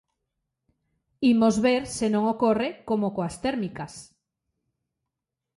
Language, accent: Galician, Normativo (estándar)